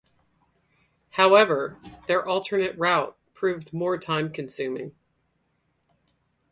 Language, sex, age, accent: English, female, 50-59, United States English